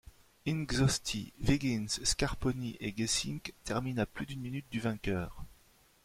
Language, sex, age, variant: French, male, 30-39, Français de métropole